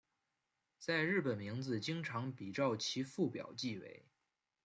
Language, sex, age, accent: Chinese, male, 19-29, 出生地：河南省